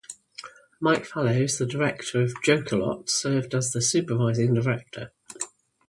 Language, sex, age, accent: English, female, 50-59, England English